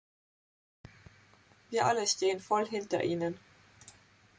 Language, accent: German, Deutschland Deutsch